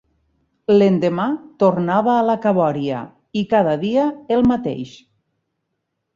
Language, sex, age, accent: Catalan, female, 40-49, Ebrenc